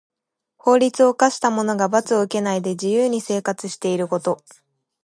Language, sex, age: Japanese, female, 19-29